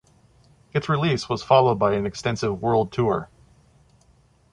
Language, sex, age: English, male, 40-49